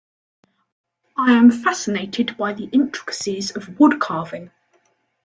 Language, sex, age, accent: English, male, under 19, England English